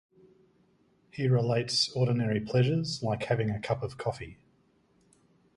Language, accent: English, Australian English